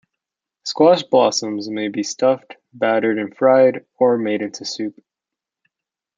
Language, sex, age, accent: English, male, 19-29, United States English